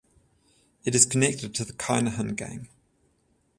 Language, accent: English, United States English; Australian English; England English; New Zealand English; Welsh English